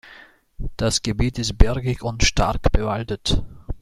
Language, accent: German, Österreichisches Deutsch